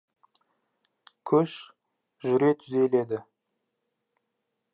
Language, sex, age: Kazakh, male, 19-29